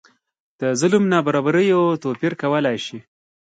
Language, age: Pashto, 19-29